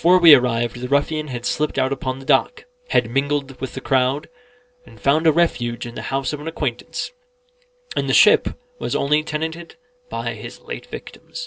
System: none